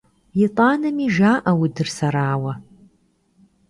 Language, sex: Kabardian, female